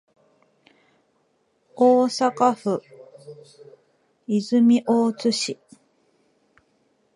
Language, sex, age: Japanese, female, 30-39